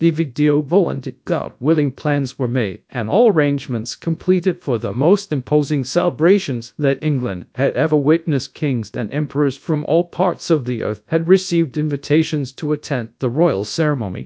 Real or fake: fake